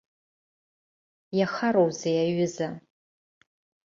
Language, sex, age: Abkhazian, female, 40-49